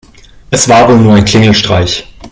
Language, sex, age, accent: German, male, 19-29, Deutschland Deutsch